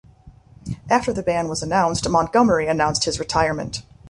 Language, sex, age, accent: English, female, 30-39, United States English